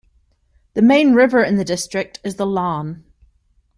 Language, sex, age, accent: English, female, 30-39, New Zealand English